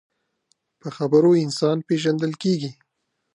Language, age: Pashto, 19-29